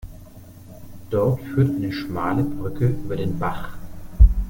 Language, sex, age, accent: German, male, 40-49, Deutschland Deutsch